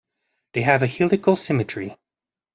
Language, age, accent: English, 30-39, Canadian English